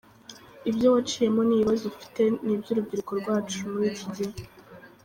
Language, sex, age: Kinyarwanda, female, under 19